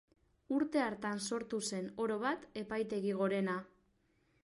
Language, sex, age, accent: Basque, female, 19-29, Mendebalekoa (Araba, Bizkaia, Gipuzkoako mendebaleko herri batzuk)